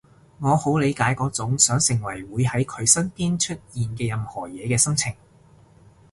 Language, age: Cantonese, 40-49